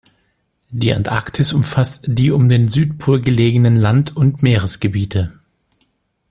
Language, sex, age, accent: German, male, 40-49, Deutschland Deutsch